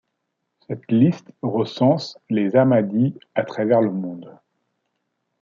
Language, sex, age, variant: French, male, 40-49, Français de métropole